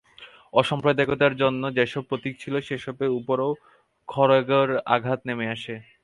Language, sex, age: Bengali, male, 19-29